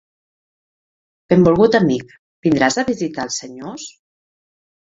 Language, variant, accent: Catalan, Nord-Occidental, Tortosí